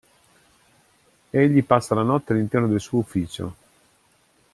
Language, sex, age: Italian, male, 50-59